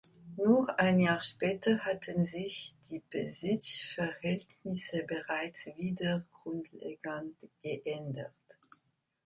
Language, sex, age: German, female, 50-59